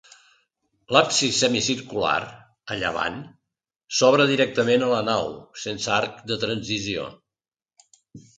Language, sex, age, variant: Catalan, male, 60-69, Central